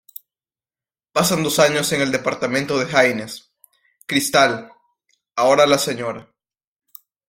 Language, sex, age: Spanish, male, under 19